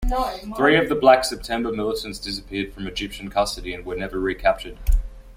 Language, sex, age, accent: English, male, 19-29, Australian English